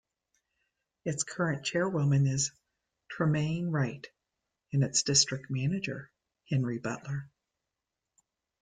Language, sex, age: English, female, 50-59